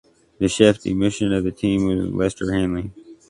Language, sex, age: English, male, 30-39